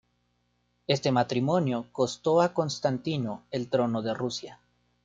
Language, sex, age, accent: Spanish, male, 19-29, México